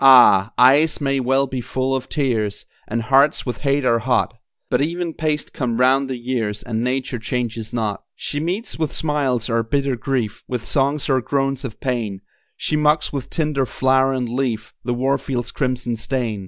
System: none